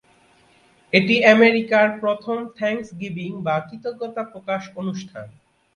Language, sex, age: Bengali, male, 30-39